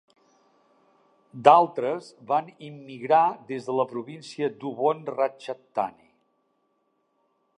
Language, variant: Catalan, Central